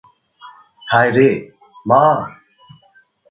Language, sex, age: Bengali, male, 19-29